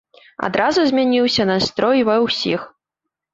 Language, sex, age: Belarusian, female, 19-29